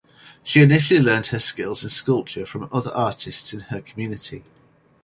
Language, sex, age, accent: English, male, 40-49, England English